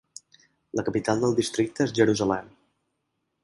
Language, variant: Catalan, Balear